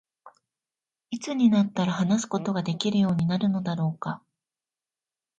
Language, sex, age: Japanese, female, 40-49